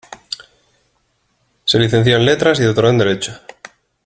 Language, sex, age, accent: Spanish, male, 30-39, España: Norte peninsular (Asturias, Castilla y León, Cantabria, País Vasco, Navarra, Aragón, La Rioja, Guadalajara, Cuenca)